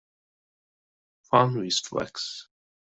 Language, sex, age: English, male, 19-29